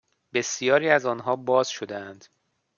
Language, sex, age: Persian, male, 30-39